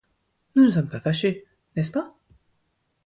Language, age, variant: French, 19-29, Français de métropole